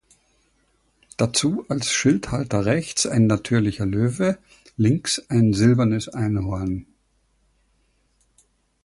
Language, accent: German, Deutschland Deutsch